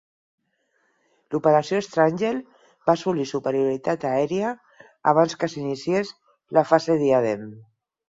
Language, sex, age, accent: Catalan, female, 50-59, Barcelona